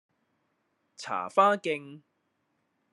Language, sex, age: Cantonese, male, 30-39